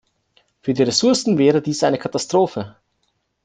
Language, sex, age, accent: German, male, 19-29, Österreichisches Deutsch